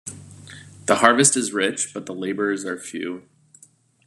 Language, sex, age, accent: English, male, 30-39, United States English